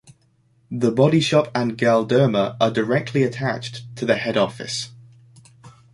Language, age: English, 19-29